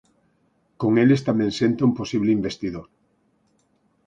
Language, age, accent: Galician, 50-59, Central (gheada)